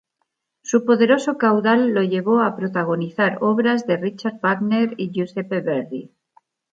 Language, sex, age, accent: Spanish, female, 50-59, España: Centro-Sur peninsular (Madrid, Toledo, Castilla-La Mancha)